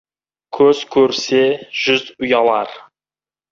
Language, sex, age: Kazakh, male, 19-29